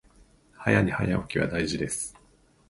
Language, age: Japanese, 40-49